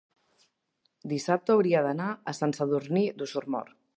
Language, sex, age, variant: Catalan, female, 40-49, Central